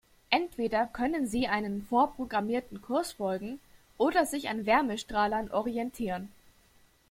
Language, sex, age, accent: German, female, 19-29, Deutschland Deutsch